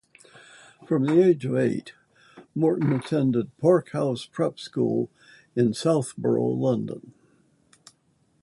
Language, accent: English, United States English